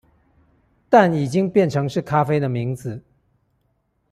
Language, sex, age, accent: Chinese, male, 40-49, 出生地：臺北市